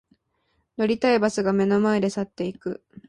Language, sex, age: Japanese, female, 19-29